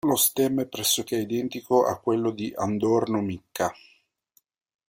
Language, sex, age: Italian, male, 30-39